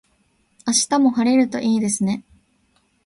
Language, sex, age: Japanese, female, under 19